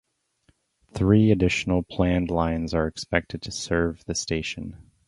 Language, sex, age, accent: English, male, 30-39, United States English